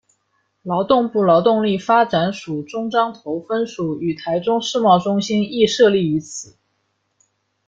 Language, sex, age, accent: Chinese, female, 19-29, 出生地：上海市